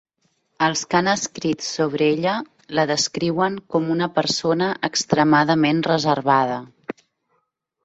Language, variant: Catalan, Nord-Occidental